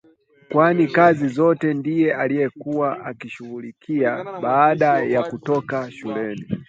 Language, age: Swahili, 19-29